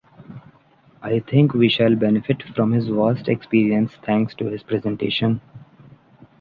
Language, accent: English, India and South Asia (India, Pakistan, Sri Lanka)